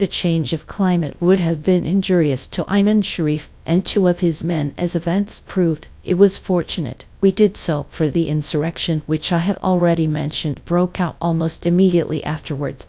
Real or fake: fake